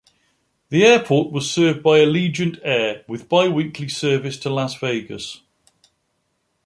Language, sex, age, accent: English, male, 50-59, England English